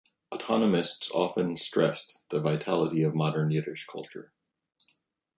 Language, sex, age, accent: English, male, 40-49, United States English